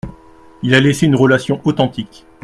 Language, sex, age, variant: French, male, 30-39, Français de métropole